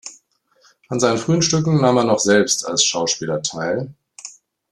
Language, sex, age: German, male, 50-59